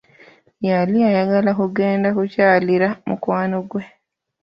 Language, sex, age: Ganda, female, 30-39